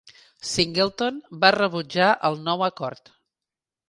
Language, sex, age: Catalan, female, 50-59